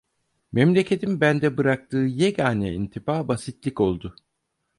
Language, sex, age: Turkish, male, 50-59